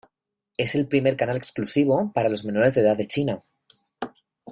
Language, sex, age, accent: Spanish, male, 19-29, España: Centro-Sur peninsular (Madrid, Toledo, Castilla-La Mancha)